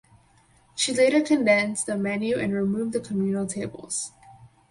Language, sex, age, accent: English, female, under 19, United States English